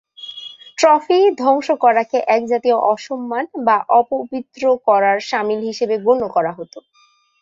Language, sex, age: Bengali, female, 19-29